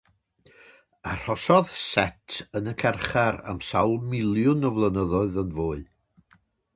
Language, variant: Welsh, North-Western Welsh